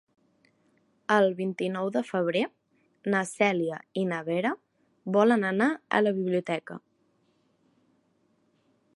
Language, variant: Catalan, Central